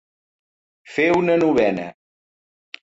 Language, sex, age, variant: Catalan, male, 60-69, Central